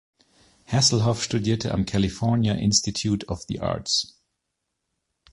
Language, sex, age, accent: German, male, 40-49, Deutschland Deutsch